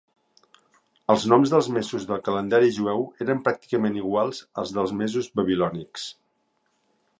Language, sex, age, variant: Catalan, male, 50-59, Central